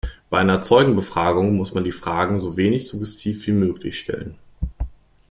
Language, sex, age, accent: German, male, 19-29, Deutschland Deutsch